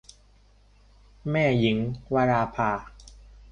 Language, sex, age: Thai, male, 19-29